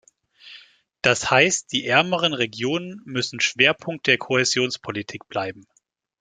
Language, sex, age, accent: German, male, 19-29, Deutschland Deutsch